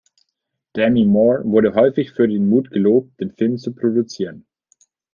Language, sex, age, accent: German, male, 19-29, Deutschland Deutsch